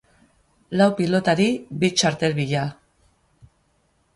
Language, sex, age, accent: Basque, female, 50-59, Mendebalekoa (Araba, Bizkaia, Gipuzkoako mendebaleko herri batzuk)